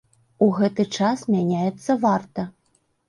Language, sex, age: Belarusian, female, 40-49